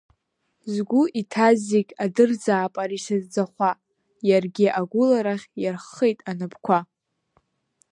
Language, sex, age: Abkhazian, female, under 19